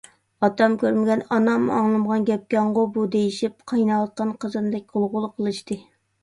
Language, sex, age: Uyghur, female, 30-39